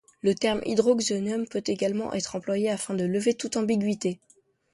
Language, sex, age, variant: French, male, under 19, Français de métropole